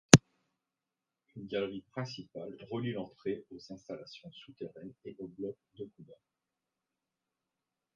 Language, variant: French, Français de métropole